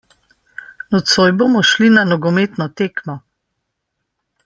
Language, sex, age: Slovenian, female, 50-59